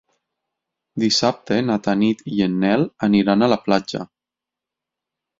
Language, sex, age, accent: Catalan, male, 30-39, valencià